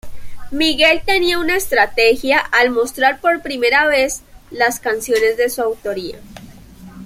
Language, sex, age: Spanish, female, 19-29